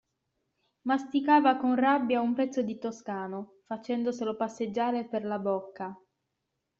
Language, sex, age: Italian, female, 19-29